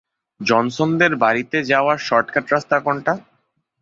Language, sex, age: Bengali, male, 19-29